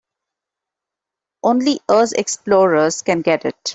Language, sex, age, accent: English, female, 30-39, India and South Asia (India, Pakistan, Sri Lanka)